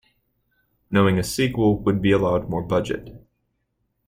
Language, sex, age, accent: English, male, 19-29, United States English